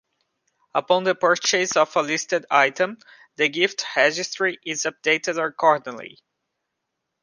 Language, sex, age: English, male, 19-29